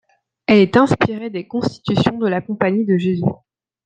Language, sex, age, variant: French, female, 30-39, Français de métropole